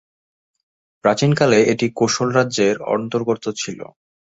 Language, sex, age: Bengali, male, 19-29